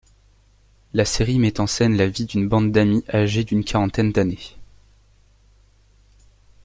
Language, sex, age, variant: French, male, 19-29, Français de métropole